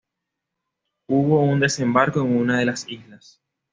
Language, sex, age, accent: Spanish, male, 19-29, Caribe: Cuba, Venezuela, Puerto Rico, República Dominicana, Panamá, Colombia caribeña, México caribeño, Costa del golfo de México